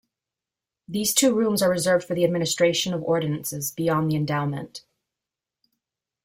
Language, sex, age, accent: English, female, 30-39, United States English